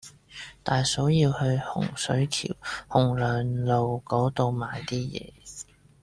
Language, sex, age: Cantonese, male, 19-29